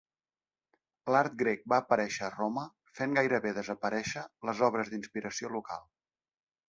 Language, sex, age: Catalan, male, 19-29